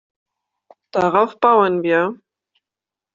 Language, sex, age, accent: German, female, 19-29, Deutschland Deutsch